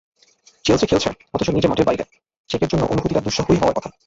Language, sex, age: Bengali, male, 19-29